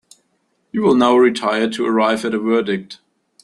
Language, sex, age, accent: English, male, 19-29, United States English